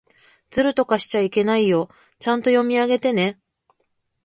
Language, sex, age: Japanese, female, 40-49